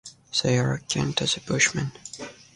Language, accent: English, United States English